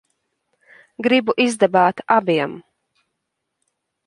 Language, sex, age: Latvian, female, 19-29